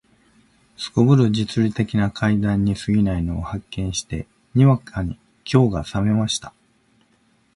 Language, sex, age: Japanese, male, 60-69